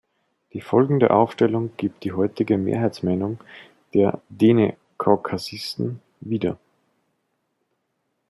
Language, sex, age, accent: German, male, 19-29, Österreichisches Deutsch